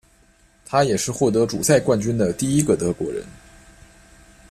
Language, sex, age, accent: Chinese, male, 19-29, 出生地：河南省